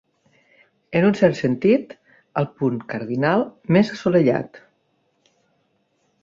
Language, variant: Catalan, Nord-Occidental